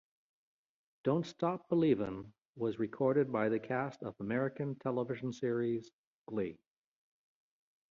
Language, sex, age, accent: English, male, 50-59, United States English